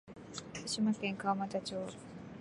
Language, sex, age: Japanese, female, 19-29